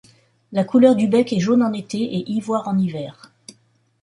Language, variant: French, Français de métropole